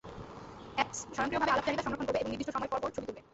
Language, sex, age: Bengali, male, 19-29